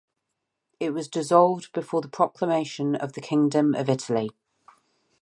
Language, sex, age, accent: English, female, 30-39, England English